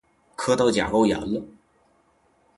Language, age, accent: Chinese, 19-29, 出生地：吉林省